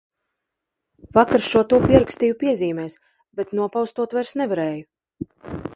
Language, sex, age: Latvian, female, 40-49